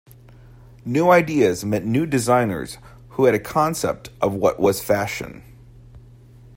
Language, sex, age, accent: English, male, 19-29, United States English